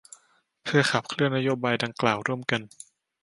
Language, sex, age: Thai, male, under 19